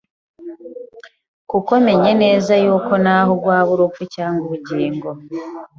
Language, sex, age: Kinyarwanda, female, 19-29